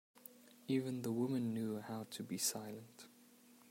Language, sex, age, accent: English, male, 19-29, Southern African (South Africa, Zimbabwe, Namibia)